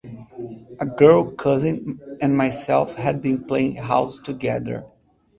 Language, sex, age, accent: English, male, 30-39, United States English